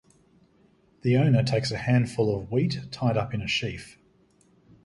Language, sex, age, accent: English, male, 50-59, Australian English